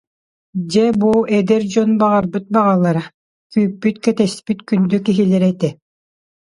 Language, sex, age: Yakut, female, 50-59